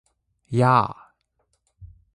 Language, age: Japanese, 19-29